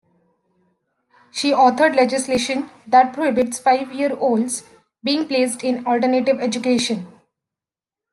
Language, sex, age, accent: English, female, 19-29, United States English